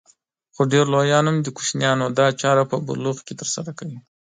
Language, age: Pashto, 19-29